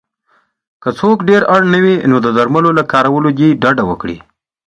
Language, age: Pashto, 19-29